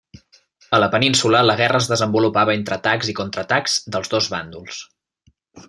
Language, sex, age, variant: Catalan, male, 19-29, Central